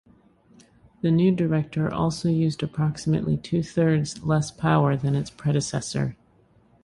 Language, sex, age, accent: English, female, 30-39, United States English